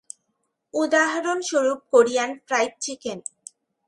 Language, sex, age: Bengali, female, under 19